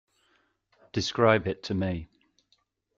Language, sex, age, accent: English, male, 50-59, England English